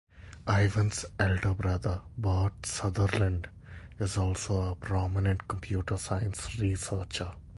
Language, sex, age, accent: English, male, 19-29, India and South Asia (India, Pakistan, Sri Lanka)